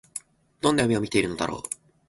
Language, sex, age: Japanese, male, 19-29